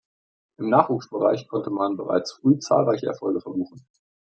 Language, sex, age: German, male, 19-29